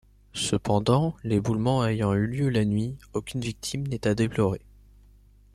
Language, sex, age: French, male, under 19